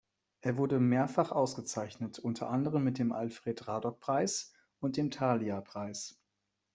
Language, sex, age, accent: German, male, 19-29, Deutschland Deutsch